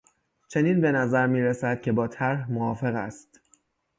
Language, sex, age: Persian, male, 19-29